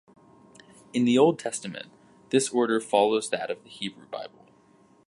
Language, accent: English, United States English